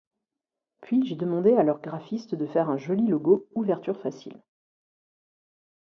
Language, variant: French, Français de métropole